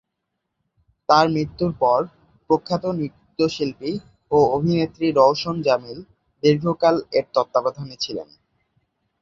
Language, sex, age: Bengali, male, under 19